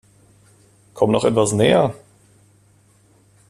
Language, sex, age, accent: German, male, 30-39, Deutschland Deutsch